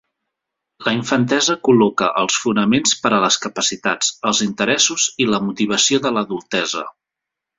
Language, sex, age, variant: Catalan, male, 30-39, Central